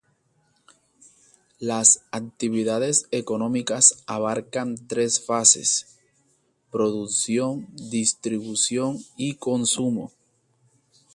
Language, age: Spanish, 30-39